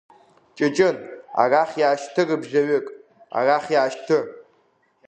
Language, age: Abkhazian, under 19